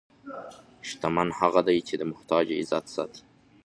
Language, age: Pashto, 30-39